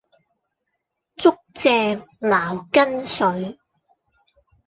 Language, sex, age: Cantonese, female, 30-39